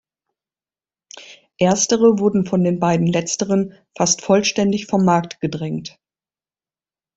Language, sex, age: German, female, 50-59